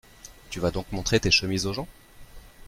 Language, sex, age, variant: French, male, 30-39, Français de métropole